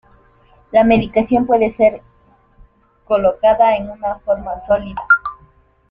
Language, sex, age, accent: Spanish, female, under 19, Andino-Pacífico: Colombia, Perú, Ecuador, oeste de Bolivia y Venezuela andina